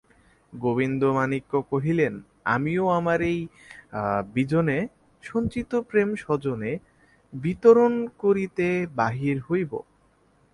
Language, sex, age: Bengali, male, 19-29